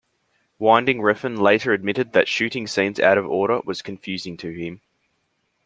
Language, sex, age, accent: English, male, under 19, Australian English